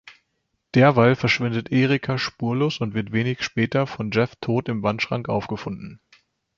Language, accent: German, Deutschland Deutsch